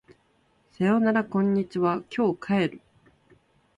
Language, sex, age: Japanese, female, 19-29